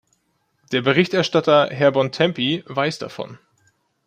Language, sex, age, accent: German, male, 19-29, Deutschland Deutsch